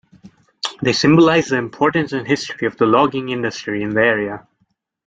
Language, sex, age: English, male, under 19